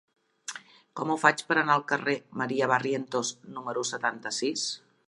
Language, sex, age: Catalan, female, 40-49